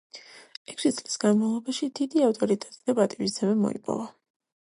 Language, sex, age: Georgian, female, 19-29